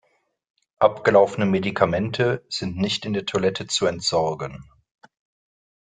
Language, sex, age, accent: German, male, 30-39, Deutschland Deutsch